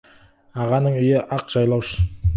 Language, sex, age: Kazakh, male, 19-29